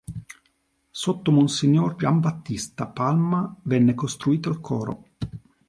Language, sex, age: Italian, male, 40-49